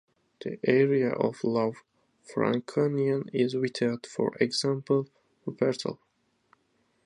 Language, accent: English, United States English